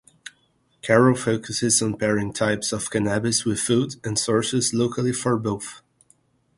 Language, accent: English, United States English